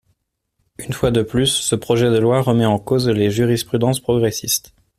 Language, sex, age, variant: French, male, 19-29, Français de métropole